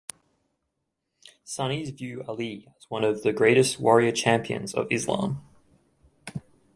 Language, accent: English, Australian English